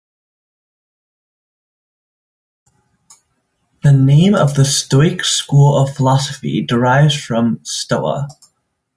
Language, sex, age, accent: English, male, under 19, United States English